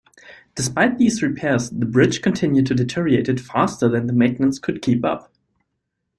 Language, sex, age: English, male, 19-29